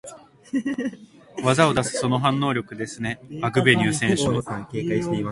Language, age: Japanese, 19-29